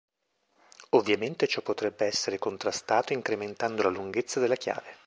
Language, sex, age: Italian, male, 50-59